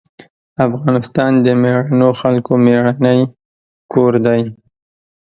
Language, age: Pashto, 19-29